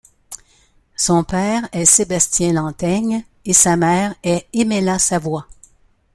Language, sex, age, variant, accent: French, female, 70-79, Français d'Amérique du Nord, Français du Canada